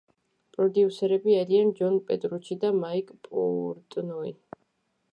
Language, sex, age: Georgian, female, under 19